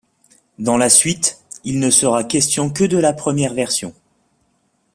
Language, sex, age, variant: French, male, 40-49, Français de métropole